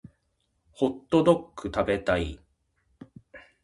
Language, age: Japanese, 50-59